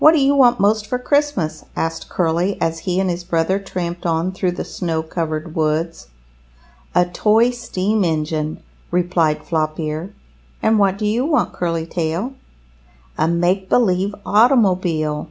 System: none